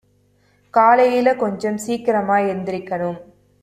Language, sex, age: Tamil, female, 19-29